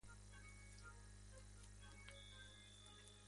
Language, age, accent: Spanish, 40-49, España: Centro-Sur peninsular (Madrid, Toledo, Castilla-La Mancha)